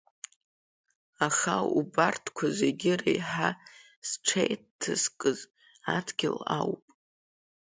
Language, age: Abkhazian, under 19